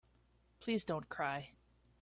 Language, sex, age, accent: English, female, 19-29, Canadian English